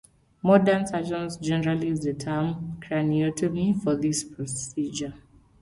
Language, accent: English, Kenyan English